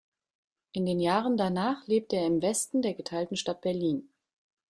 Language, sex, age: German, female, 30-39